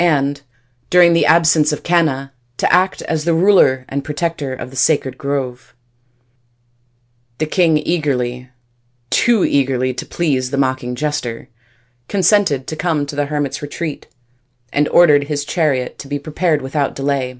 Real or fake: real